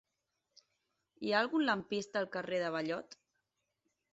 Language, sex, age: Catalan, female, 30-39